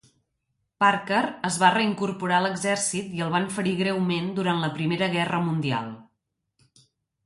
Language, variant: Catalan, Central